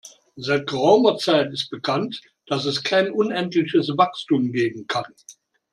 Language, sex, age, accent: German, male, 60-69, Deutschland Deutsch